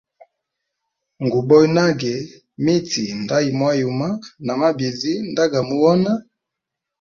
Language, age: Hemba, 19-29